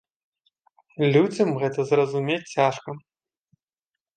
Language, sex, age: Belarusian, male, 19-29